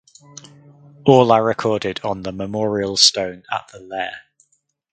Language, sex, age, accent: English, male, 30-39, England English